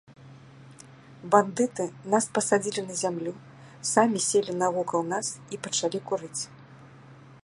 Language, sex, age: Belarusian, female, 60-69